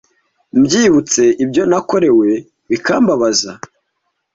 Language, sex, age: Kinyarwanda, male, 19-29